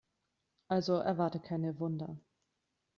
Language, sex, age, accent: German, female, 30-39, Deutschland Deutsch